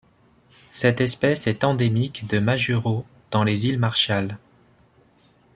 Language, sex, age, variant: French, male, 30-39, Français de métropole